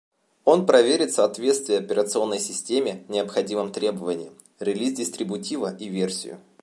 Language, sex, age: Russian, male, 19-29